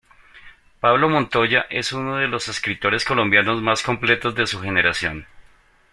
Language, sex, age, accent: Spanish, male, 40-49, Andino-Pacífico: Colombia, Perú, Ecuador, oeste de Bolivia y Venezuela andina